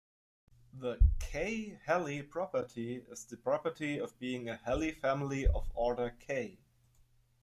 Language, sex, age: English, male, 30-39